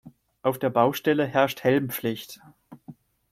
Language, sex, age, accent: German, male, 30-39, Deutschland Deutsch